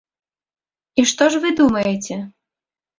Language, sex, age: Belarusian, female, 19-29